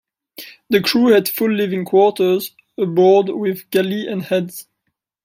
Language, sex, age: English, male, 19-29